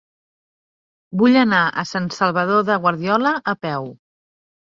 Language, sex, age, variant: Catalan, female, 40-49, Central